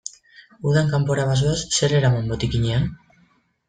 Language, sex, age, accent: Basque, female, 19-29, Mendebalekoa (Araba, Bizkaia, Gipuzkoako mendebaleko herri batzuk)